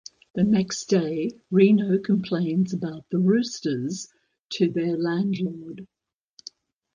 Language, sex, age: English, female, 70-79